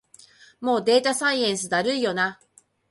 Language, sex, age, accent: Japanese, female, 40-49, 標準語